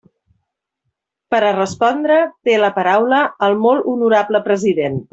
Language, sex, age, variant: Catalan, female, 40-49, Central